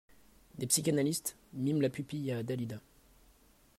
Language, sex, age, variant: French, male, 30-39, Français de métropole